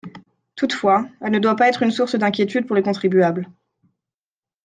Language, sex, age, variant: French, female, 19-29, Français de métropole